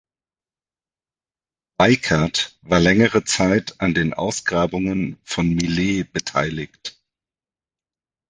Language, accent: German, Deutschland Deutsch